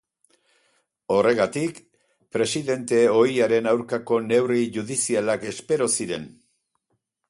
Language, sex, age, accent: Basque, male, 70-79, Erdialdekoa edo Nafarra (Gipuzkoa, Nafarroa)